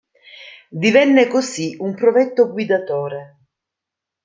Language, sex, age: Italian, female, 50-59